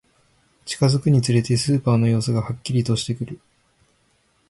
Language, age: Japanese, 19-29